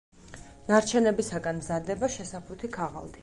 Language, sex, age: Georgian, female, 40-49